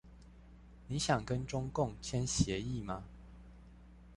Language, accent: Chinese, 出生地：彰化縣